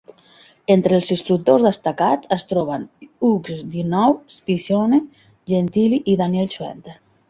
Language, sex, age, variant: Catalan, female, 50-59, Central